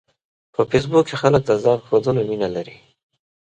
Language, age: Pashto, 30-39